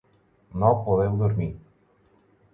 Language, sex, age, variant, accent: Catalan, male, 30-39, Balear, balear; aprenent (recent, des del castellà)